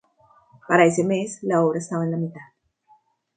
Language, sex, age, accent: Spanish, female, 40-49, Andino-Pacífico: Colombia, Perú, Ecuador, oeste de Bolivia y Venezuela andina